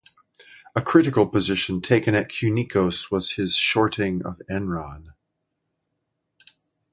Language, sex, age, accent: English, male, 60-69, United States English